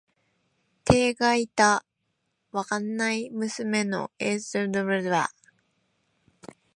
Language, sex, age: Japanese, female, 19-29